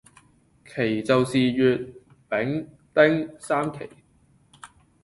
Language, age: Cantonese, 19-29